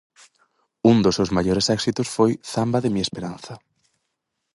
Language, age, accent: Galician, under 19, Central (gheada); Oriental (común en zona oriental)